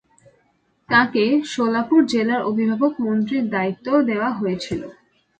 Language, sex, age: Bengali, female, under 19